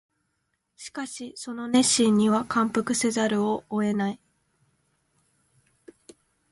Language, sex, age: Japanese, female, 19-29